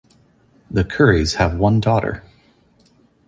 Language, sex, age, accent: English, male, 40-49, United States English